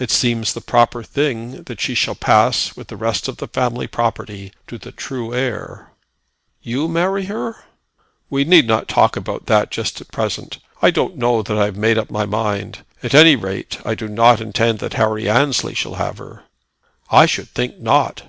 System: none